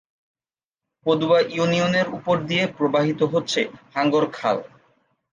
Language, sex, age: Bengali, male, 19-29